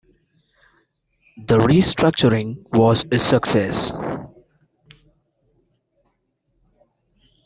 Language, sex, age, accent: English, male, 19-29, India and South Asia (India, Pakistan, Sri Lanka)